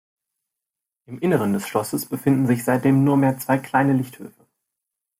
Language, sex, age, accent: German, male, 19-29, Deutschland Deutsch